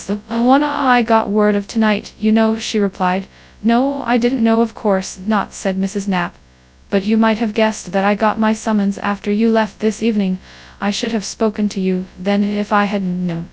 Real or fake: fake